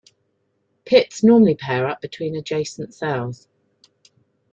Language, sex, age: English, female, 50-59